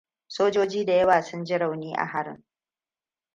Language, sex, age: Hausa, female, 30-39